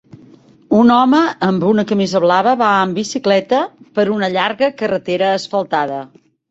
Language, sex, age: Catalan, female, 60-69